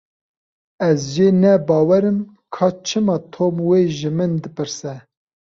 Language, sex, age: Kurdish, male, 19-29